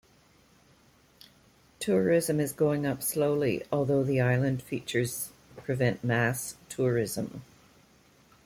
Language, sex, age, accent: English, female, 60-69, Canadian English